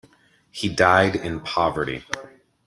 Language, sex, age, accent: English, male, 40-49, United States English